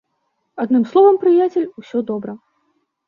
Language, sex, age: Belarusian, female, 19-29